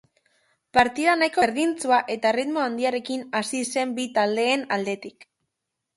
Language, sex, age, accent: Basque, female, under 19, Mendebalekoa (Araba, Bizkaia, Gipuzkoako mendebaleko herri batzuk)